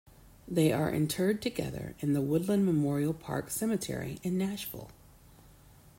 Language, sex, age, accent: English, female, 40-49, United States English